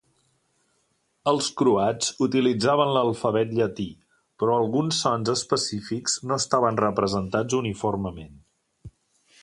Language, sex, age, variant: Catalan, male, 50-59, Central